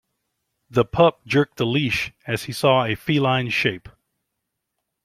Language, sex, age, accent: English, male, 50-59, United States English